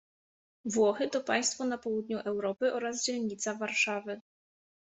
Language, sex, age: Polish, female, 30-39